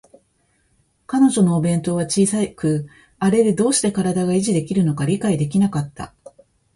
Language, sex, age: Japanese, female, 50-59